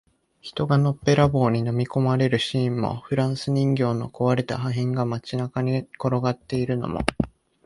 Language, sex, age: Japanese, male, 19-29